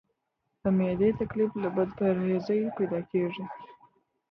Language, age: Pashto, under 19